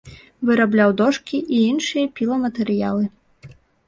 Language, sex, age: Belarusian, female, 19-29